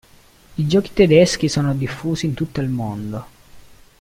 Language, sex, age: Italian, male, 19-29